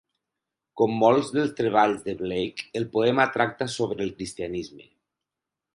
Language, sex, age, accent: Catalan, male, 40-49, valencià